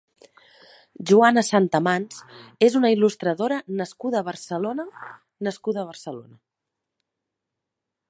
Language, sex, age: Catalan, female, 30-39